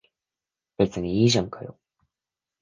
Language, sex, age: Japanese, male, 19-29